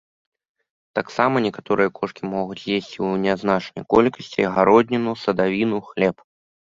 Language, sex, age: Belarusian, male, under 19